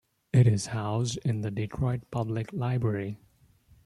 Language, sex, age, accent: English, male, 30-39, India and South Asia (India, Pakistan, Sri Lanka)